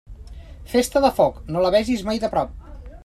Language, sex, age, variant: Catalan, male, 40-49, Central